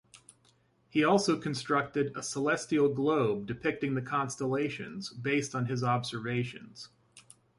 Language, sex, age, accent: English, male, 30-39, United States English